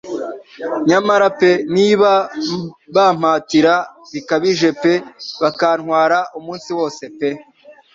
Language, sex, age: Kinyarwanda, male, 19-29